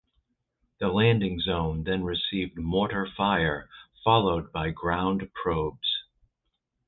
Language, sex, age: English, male, 50-59